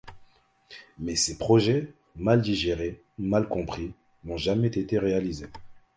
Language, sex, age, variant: French, male, 30-39, Français de métropole